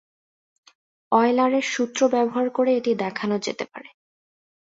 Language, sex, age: Bengali, female, 19-29